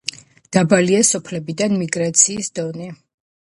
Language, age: Georgian, under 19